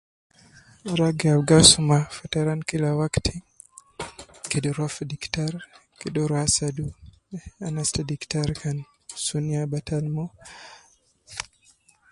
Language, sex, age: Nubi, male, 19-29